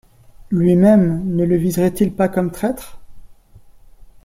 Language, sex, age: French, male, 40-49